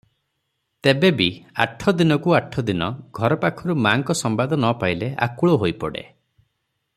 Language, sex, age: Odia, male, 30-39